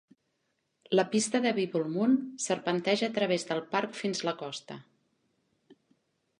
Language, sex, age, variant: Catalan, female, 40-49, Central